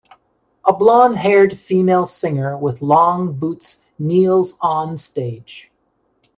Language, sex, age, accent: English, male, 50-59, United States English